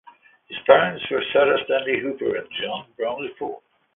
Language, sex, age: English, male, 50-59